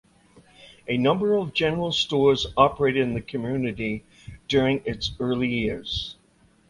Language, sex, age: English, male, 60-69